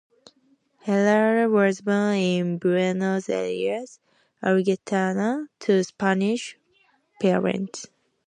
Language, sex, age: English, female, 19-29